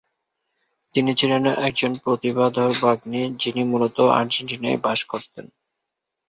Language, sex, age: Bengali, male, 19-29